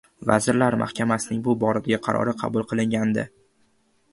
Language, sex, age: Uzbek, male, 19-29